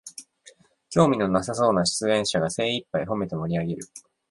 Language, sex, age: Japanese, male, 19-29